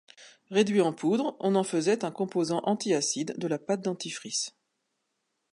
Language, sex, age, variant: French, female, 50-59, Français de métropole